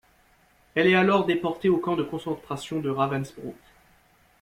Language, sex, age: French, male, 30-39